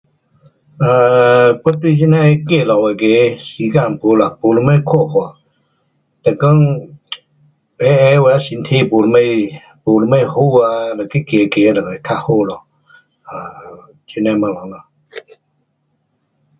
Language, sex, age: Pu-Xian Chinese, male, 60-69